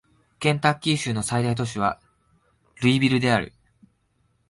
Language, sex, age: Japanese, male, 19-29